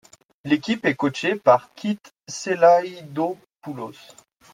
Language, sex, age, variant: French, male, 19-29, Français de métropole